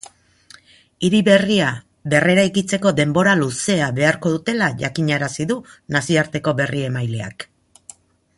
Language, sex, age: Basque, female, 50-59